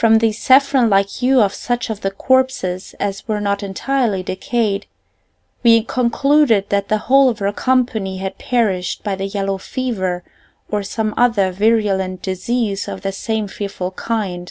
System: none